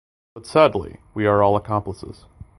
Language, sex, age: English, male, 19-29